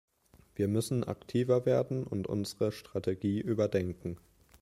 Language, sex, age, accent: German, male, 19-29, Deutschland Deutsch